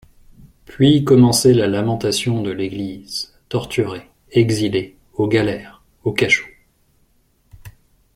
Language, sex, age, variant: French, male, 30-39, Français de métropole